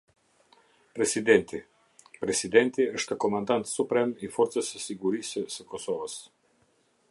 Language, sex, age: Albanian, male, 50-59